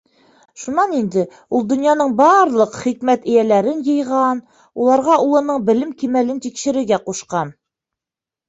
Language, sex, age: Bashkir, female, 30-39